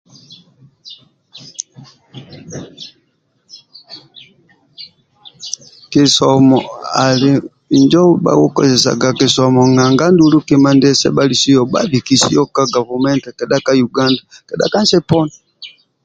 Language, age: Amba (Uganda), 50-59